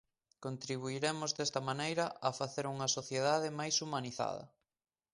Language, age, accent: Galician, 30-39, Atlántico (seseo e gheada)